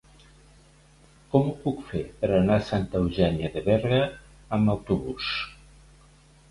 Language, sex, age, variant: Catalan, male, 60-69, Nord-Occidental